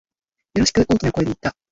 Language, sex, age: Japanese, female, 19-29